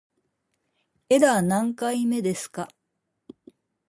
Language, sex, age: Japanese, female, 60-69